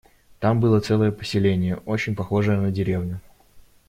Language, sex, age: Russian, male, 19-29